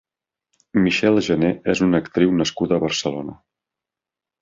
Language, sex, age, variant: Catalan, male, 30-39, Nord-Occidental